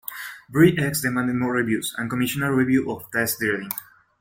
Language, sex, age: English, male, 19-29